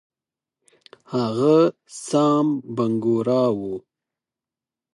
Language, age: Pashto, 30-39